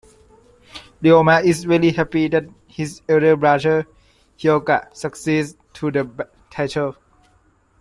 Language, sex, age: English, male, 19-29